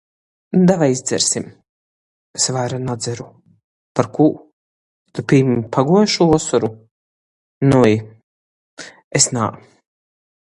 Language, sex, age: Latgalian, female, 30-39